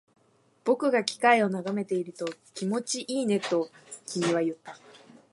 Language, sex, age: Japanese, female, 19-29